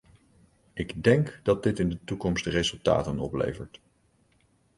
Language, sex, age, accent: Dutch, male, 19-29, Nederlands Nederlands